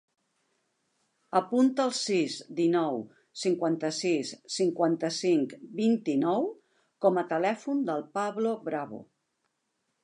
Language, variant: Catalan, Central